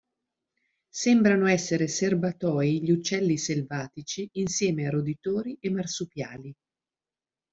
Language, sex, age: Italian, female, 40-49